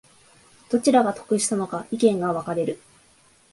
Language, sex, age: Japanese, female, 19-29